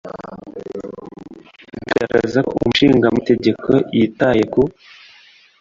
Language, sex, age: Kinyarwanda, male, 19-29